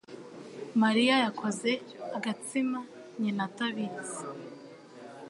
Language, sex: Kinyarwanda, female